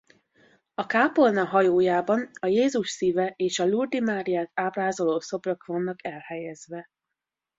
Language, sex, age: Hungarian, female, 19-29